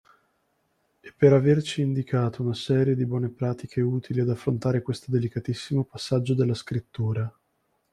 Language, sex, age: Italian, male, 19-29